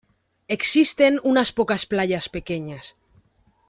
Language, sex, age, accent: Spanish, female, 19-29, España: Centro-Sur peninsular (Madrid, Toledo, Castilla-La Mancha)